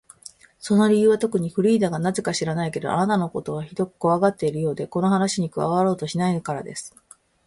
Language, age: Japanese, 40-49